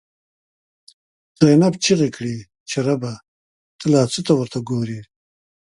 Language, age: Pashto, 60-69